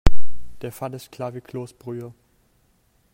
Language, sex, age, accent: German, male, 19-29, Deutschland Deutsch